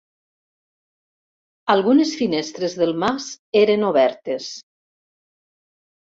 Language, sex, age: Catalan, female, 60-69